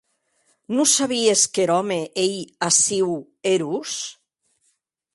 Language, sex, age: Occitan, female, 60-69